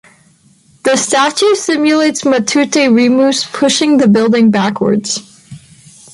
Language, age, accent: English, 19-29, United States English